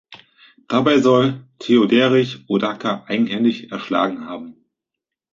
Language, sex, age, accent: German, male, 30-39, Deutschland Deutsch